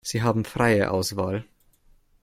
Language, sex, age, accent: German, male, 19-29, Deutschland Deutsch